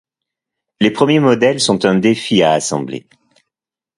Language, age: French, 40-49